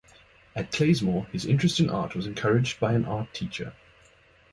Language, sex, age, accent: English, male, 30-39, Southern African (South Africa, Zimbabwe, Namibia)